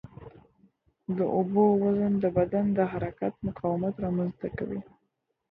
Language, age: Pashto, under 19